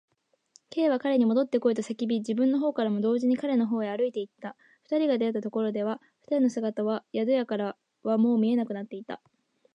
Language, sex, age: Japanese, female, under 19